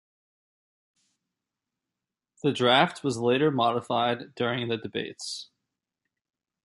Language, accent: English, United States English